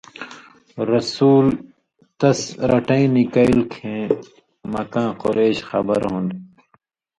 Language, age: Indus Kohistani, 30-39